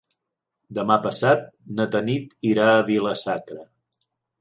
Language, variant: Catalan, Central